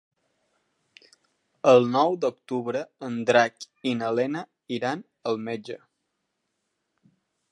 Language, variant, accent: Catalan, Balear, balear